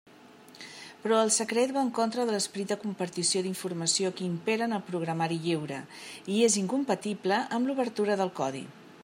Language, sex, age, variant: Catalan, female, 50-59, Central